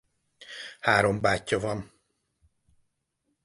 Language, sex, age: Hungarian, male, 50-59